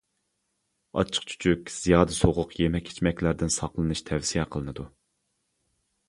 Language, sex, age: Uyghur, male, 30-39